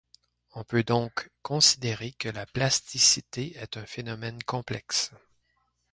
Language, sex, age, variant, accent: French, male, 50-59, Français d'Amérique du Nord, Français du Canada